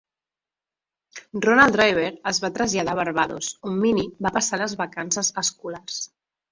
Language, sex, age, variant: Catalan, female, 50-59, Central